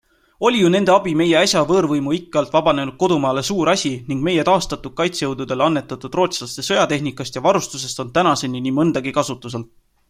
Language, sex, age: Estonian, male, 19-29